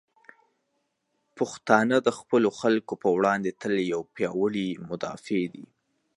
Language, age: Pashto, under 19